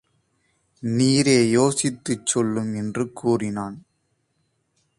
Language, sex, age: Tamil, male, 19-29